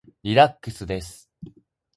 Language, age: Japanese, 19-29